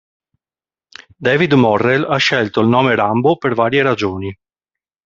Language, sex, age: Italian, male, 40-49